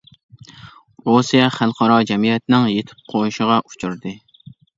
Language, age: Uyghur, 19-29